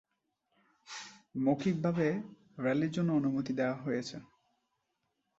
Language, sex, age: Bengali, male, 19-29